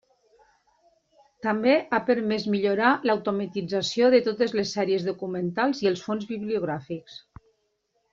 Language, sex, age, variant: Catalan, female, 50-59, Nord-Occidental